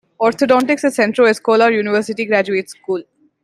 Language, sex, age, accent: English, female, 19-29, India and South Asia (India, Pakistan, Sri Lanka)